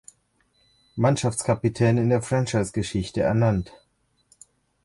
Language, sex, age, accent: German, male, 19-29, Deutschland Deutsch